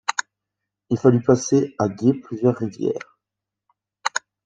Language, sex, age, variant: French, male, 19-29, Français de métropole